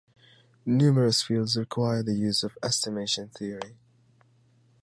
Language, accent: English, United States English